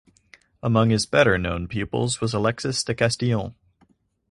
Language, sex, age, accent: English, male, under 19, United States English